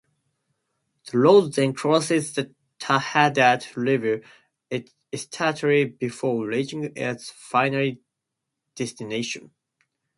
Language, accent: English, United States English